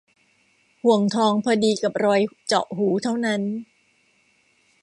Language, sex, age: Thai, female, 50-59